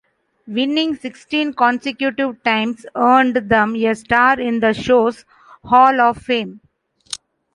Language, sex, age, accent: English, female, 40-49, India and South Asia (India, Pakistan, Sri Lanka)